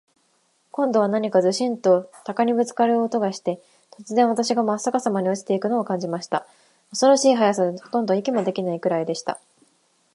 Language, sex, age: Japanese, female, 19-29